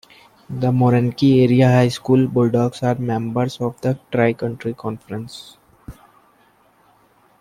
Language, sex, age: English, male, 19-29